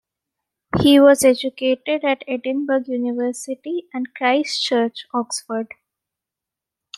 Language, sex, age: English, female, 19-29